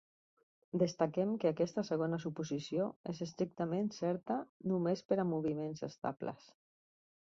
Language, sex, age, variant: Catalan, female, 50-59, Central